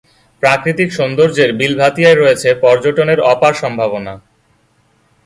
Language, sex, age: Bengali, male, 19-29